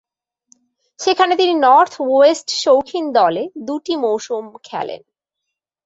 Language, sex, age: Bengali, female, 19-29